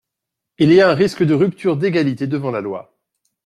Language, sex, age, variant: French, male, 40-49, Français de métropole